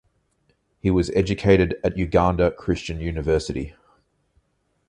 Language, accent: English, Australian English